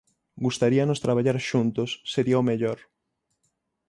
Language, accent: Galician, Oriental (común en zona oriental); Normativo (estándar)